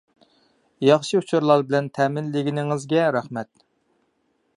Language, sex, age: Uyghur, male, 30-39